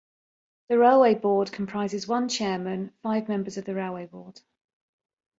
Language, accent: English, England English